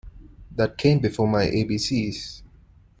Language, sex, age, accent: English, male, 19-29, India and South Asia (India, Pakistan, Sri Lanka)